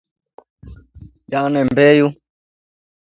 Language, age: Swahili, 19-29